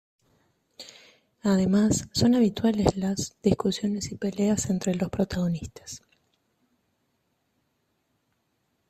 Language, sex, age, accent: Spanish, female, 40-49, Rioplatense: Argentina, Uruguay, este de Bolivia, Paraguay